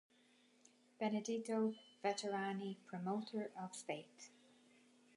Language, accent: English, Irish English